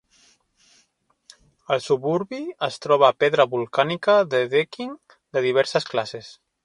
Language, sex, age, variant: Catalan, male, 30-39, Central